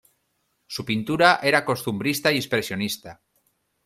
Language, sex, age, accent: Spanish, male, 40-49, España: Norte peninsular (Asturias, Castilla y León, Cantabria, País Vasco, Navarra, Aragón, La Rioja, Guadalajara, Cuenca)